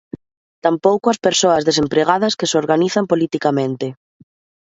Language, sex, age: Galician, female, 30-39